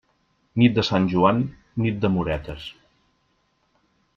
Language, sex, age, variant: Catalan, male, 40-49, Central